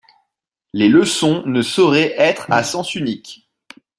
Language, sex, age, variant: French, male, 30-39, Français de métropole